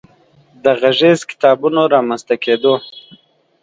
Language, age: Pashto, 30-39